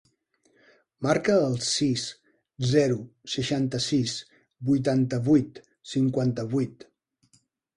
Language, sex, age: Catalan, male, 50-59